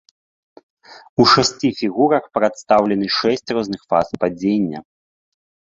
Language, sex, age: Belarusian, male, 30-39